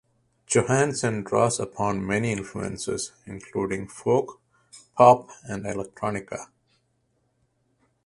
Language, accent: English, United States English